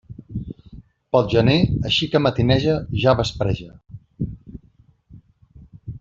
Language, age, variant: Catalan, 40-49, Central